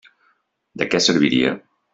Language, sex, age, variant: Catalan, male, 40-49, Central